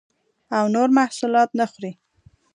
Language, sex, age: Pashto, female, 19-29